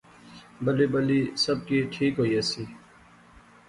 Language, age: Pahari-Potwari, 30-39